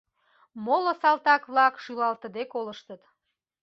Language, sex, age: Mari, female, 40-49